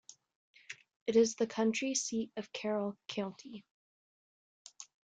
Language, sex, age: English, female, under 19